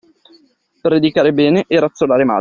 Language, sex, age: Italian, male, 19-29